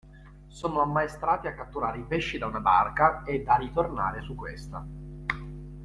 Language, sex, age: Italian, male, 30-39